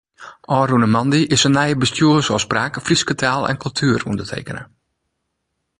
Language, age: Western Frisian, 40-49